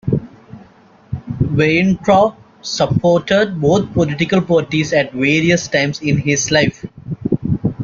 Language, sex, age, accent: English, male, 19-29, United States English